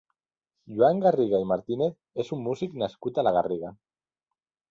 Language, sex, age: Catalan, male, 40-49